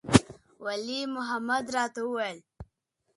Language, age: Pashto, under 19